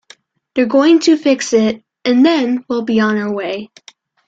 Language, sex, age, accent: English, female, under 19, United States English